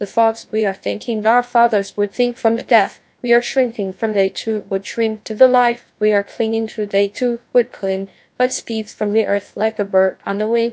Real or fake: fake